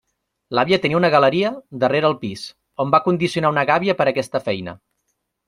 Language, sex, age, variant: Catalan, male, 30-39, Nord-Occidental